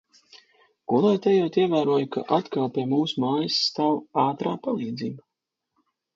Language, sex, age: Latvian, male, 40-49